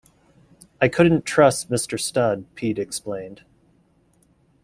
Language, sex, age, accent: English, male, 30-39, United States English